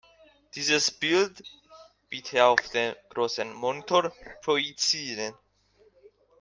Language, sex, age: German, male, under 19